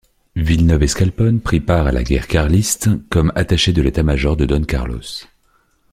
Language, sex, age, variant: French, male, 30-39, Français de métropole